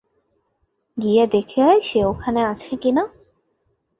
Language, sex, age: Bengali, female, 19-29